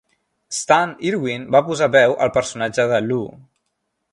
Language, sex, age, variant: Catalan, male, 19-29, Central